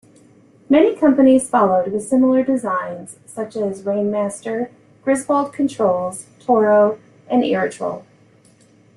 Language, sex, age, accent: English, female, 50-59, United States English